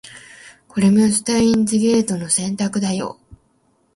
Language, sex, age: Japanese, female, 19-29